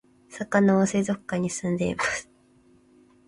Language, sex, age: Japanese, female, 19-29